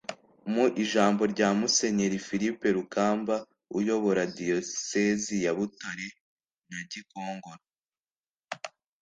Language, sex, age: Kinyarwanda, male, under 19